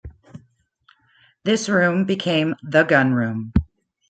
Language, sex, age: English, female, 40-49